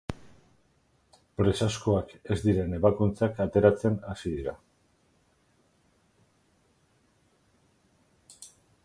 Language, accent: Basque, Erdialdekoa edo Nafarra (Gipuzkoa, Nafarroa)